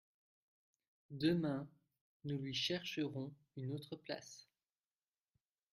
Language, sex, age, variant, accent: French, male, 19-29, Français d'Europe, Français de Belgique